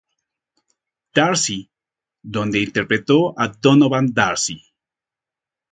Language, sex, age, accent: Spanish, male, 50-59, México